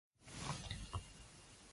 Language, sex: Cantonese, female